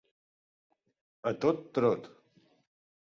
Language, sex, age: Catalan, male, 50-59